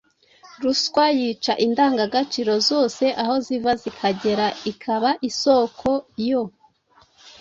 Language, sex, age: Kinyarwanda, female, 19-29